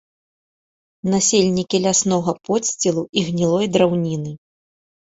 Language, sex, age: Belarusian, female, 30-39